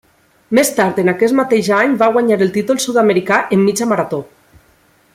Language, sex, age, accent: Catalan, female, 30-39, valencià